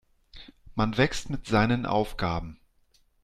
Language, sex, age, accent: German, male, 40-49, Deutschland Deutsch